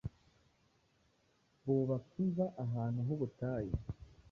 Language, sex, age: Kinyarwanda, male, 19-29